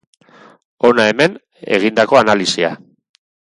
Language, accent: Basque, Erdialdekoa edo Nafarra (Gipuzkoa, Nafarroa)